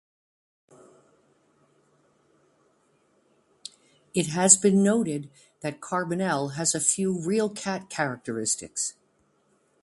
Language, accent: English, United States English